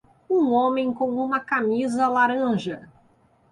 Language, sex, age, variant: Portuguese, female, 40-49, Portuguese (Brasil)